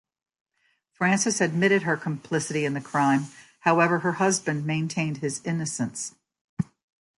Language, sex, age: English, female, 60-69